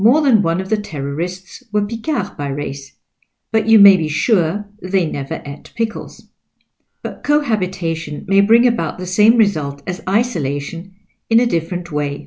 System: none